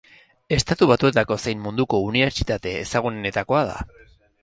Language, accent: Basque, Erdialdekoa edo Nafarra (Gipuzkoa, Nafarroa)